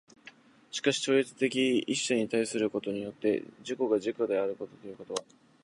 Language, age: Japanese, under 19